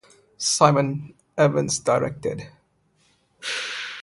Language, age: English, 19-29